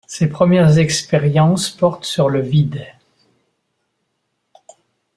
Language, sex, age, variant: French, male, 70-79, Français de métropole